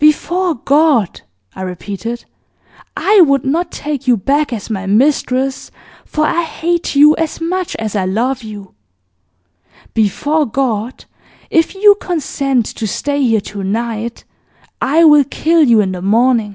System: none